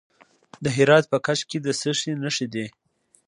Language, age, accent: Pashto, 19-29, معیاري پښتو